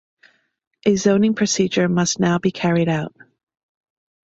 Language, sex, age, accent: English, female, 40-49, United States English